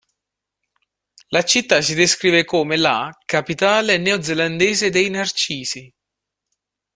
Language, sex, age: Italian, male, 19-29